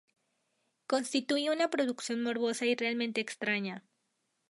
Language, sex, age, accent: Spanish, female, 19-29, México